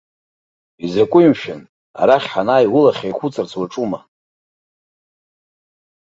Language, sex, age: Abkhazian, male, 50-59